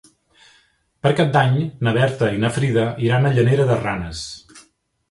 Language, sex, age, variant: Catalan, male, 40-49, Central